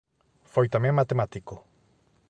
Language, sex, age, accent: Galician, male, 30-39, Normativo (estándar)